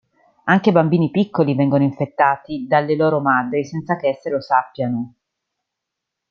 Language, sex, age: Italian, female, 30-39